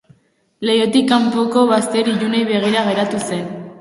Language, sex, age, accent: Basque, female, under 19, Mendebalekoa (Araba, Bizkaia, Gipuzkoako mendebaleko herri batzuk)